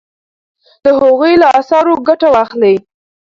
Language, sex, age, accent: Pashto, female, under 19, کندهاری لهجه